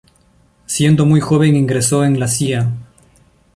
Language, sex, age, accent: Spanish, male, 19-29, Andino-Pacífico: Colombia, Perú, Ecuador, oeste de Bolivia y Venezuela andina